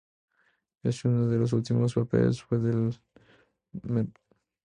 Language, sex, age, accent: Spanish, male, 19-29, México